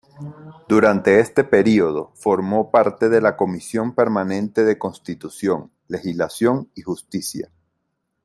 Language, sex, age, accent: Spanish, male, 40-49, Caribe: Cuba, Venezuela, Puerto Rico, República Dominicana, Panamá, Colombia caribeña, México caribeño, Costa del golfo de México